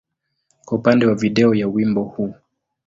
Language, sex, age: Swahili, male, 19-29